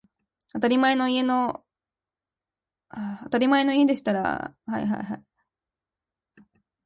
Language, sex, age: Japanese, female, 19-29